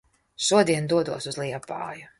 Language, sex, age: Latvian, female, 50-59